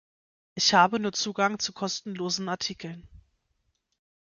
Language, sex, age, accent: German, female, 19-29, Deutschland Deutsch